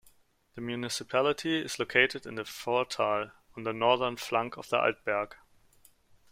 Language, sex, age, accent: English, male, 30-39, England English